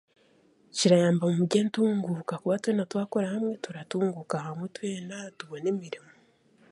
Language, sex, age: Chiga, female, 19-29